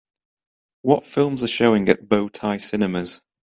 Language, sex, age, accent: English, male, 19-29, England English